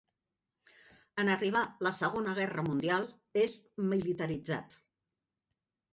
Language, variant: Catalan, Central